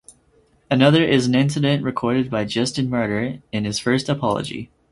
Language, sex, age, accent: English, male, 19-29, United States English